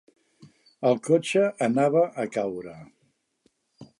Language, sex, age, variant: Catalan, male, 60-69, Central